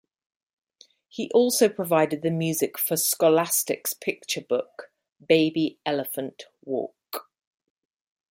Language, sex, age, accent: English, female, 40-49, England English